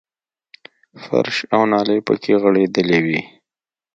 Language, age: Pashto, 30-39